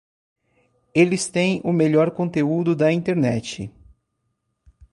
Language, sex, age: Portuguese, male, 40-49